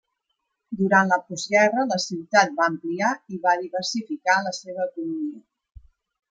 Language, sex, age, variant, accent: Catalan, female, 50-59, Nord-Occidental, Empordanès